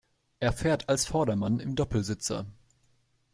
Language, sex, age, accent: German, male, 19-29, Deutschland Deutsch